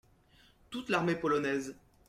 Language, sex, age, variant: French, male, 19-29, Français de métropole